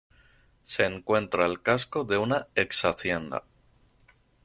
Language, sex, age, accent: Spanish, male, 19-29, España: Centro-Sur peninsular (Madrid, Toledo, Castilla-La Mancha)